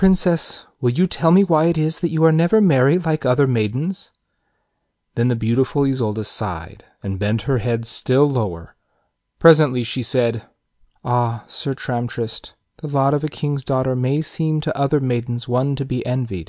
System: none